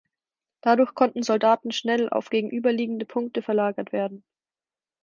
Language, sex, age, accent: German, female, 19-29, Deutschland Deutsch